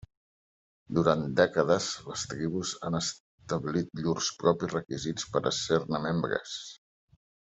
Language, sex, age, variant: Catalan, male, 60-69, Central